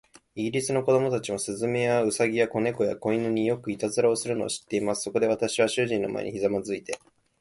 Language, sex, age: Japanese, male, 19-29